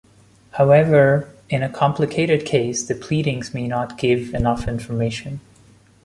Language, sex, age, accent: English, male, 30-39, India and South Asia (India, Pakistan, Sri Lanka)